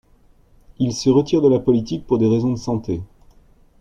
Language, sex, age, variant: French, male, 40-49, Français de métropole